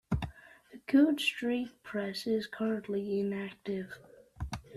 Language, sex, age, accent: English, male, under 19, United States English